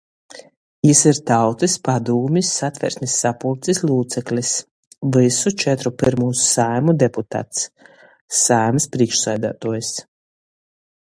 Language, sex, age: Latgalian, female, 30-39